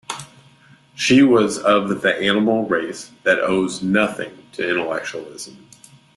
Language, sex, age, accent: English, male, 30-39, United States English